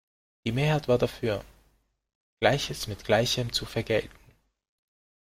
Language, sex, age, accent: German, male, 19-29, Österreichisches Deutsch